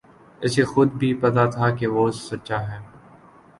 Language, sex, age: Urdu, male, 19-29